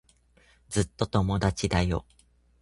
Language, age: Japanese, 19-29